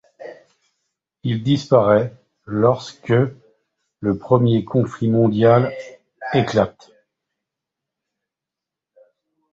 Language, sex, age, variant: French, male, 50-59, Français de métropole